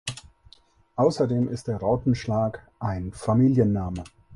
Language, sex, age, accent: German, male, 30-39, Deutschland Deutsch